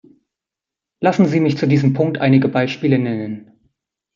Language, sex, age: German, male, 30-39